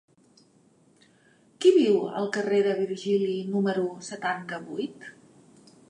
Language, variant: Catalan, Central